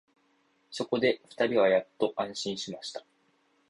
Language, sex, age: Japanese, male, 19-29